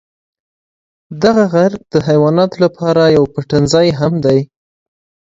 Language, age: Pashto, 19-29